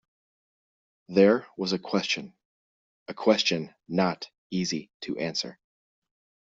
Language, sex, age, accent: English, male, 30-39, United States English